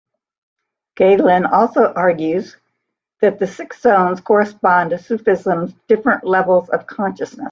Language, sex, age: English, female, 60-69